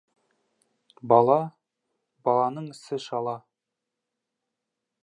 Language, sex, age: Kazakh, male, 19-29